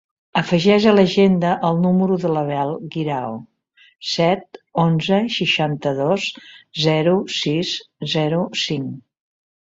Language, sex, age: Catalan, female, 70-79